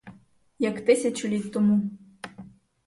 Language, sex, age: Ukrainian, female, 19-29